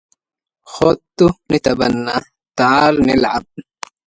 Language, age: Arabic, 19-29